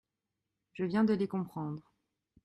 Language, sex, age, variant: French, female, 19-29, Français de métropole